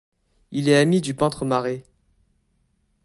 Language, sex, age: French, male, 19-29